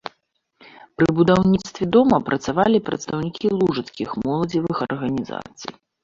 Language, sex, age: Belarusian, female, 40-49